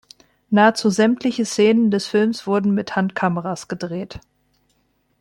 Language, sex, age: German, female, 30-39